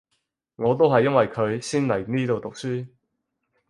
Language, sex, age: Cantonese, male, 30-39